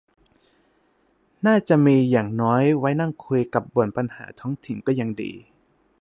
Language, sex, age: Thai, male, 19-29